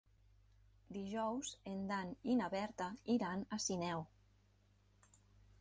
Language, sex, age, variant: Catalan, female, 19-29, Nord-Occidental